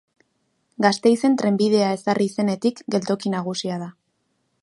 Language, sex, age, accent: Basque, female, under 19, Erdialdekoa edo Nafarra (Gipuzkoa, Nafarroa)